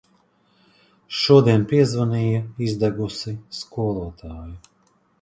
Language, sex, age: Latvian, male, 40-49